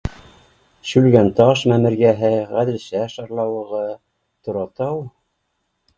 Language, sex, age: Bashkir, male, 50-59